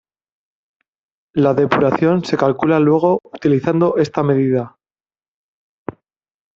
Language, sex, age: Spanish, male, 50-59